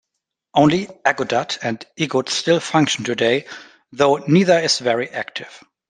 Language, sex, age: English, male, 30-39